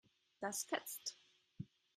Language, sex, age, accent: German, female, 19-29, Deutschland Deutsch